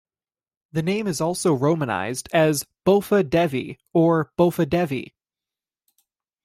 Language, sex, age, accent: English, male, 19-29, United States English